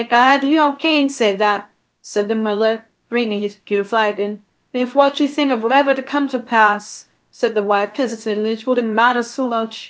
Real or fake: fake